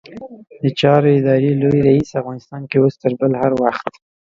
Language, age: Pashto, 19-29